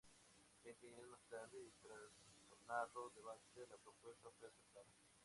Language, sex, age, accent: Spanish, male, 19-29, México